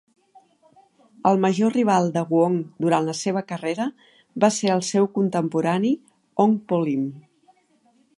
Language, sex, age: Catalan, female, 50-59